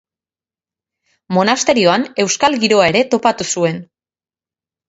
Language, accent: Basque, Mendebalekoa (Araba, Bizkaia, Gipuzkoako mendebaleko herri batzuk)